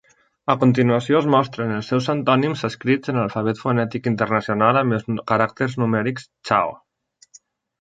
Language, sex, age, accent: Catalan, male, 19-29, valencià